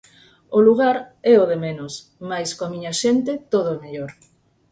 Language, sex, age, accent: Galician, female, 50-59, Normativo (estándar)